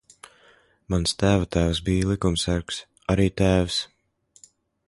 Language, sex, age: Latvian, male, 19-29